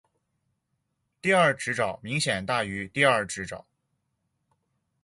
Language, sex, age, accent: Chinese, male, 19-29, 出生地：山西省